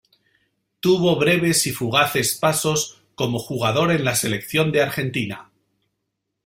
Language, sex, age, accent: Spanish, male, 40-49, España: Norte peninsular (Asturias, Castilla y León, Cantabria, País Vasco, Navarra, Aragón, La Rioja, Guadalajara, Cuenca)